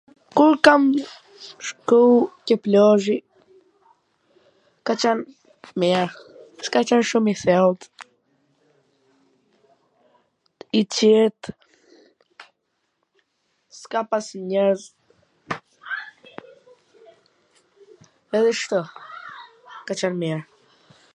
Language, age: Gheg Albanian, under 19